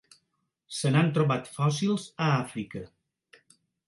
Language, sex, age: Catalan, male, 60-69